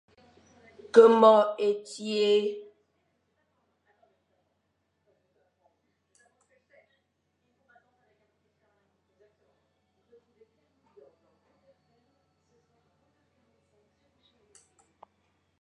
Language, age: Fang, under 19